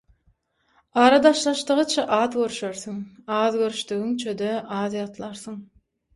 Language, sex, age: Turkmen, female, 19-29